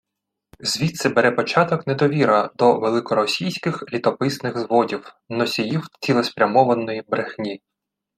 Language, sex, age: Ukrainian, male, 30-39